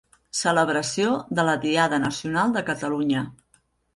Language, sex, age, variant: Catalan, female, 50-59, Central